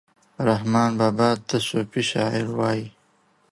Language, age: Pashto, 19-29